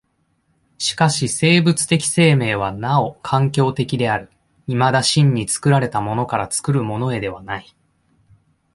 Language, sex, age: Japanese, male, 30-39